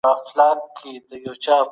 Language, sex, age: Pashto, female, 30-39